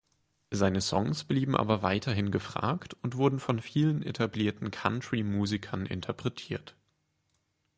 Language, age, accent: German, 19-29, Deutschland Deutsch